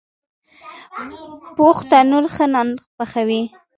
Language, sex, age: Pashto, female, 19-29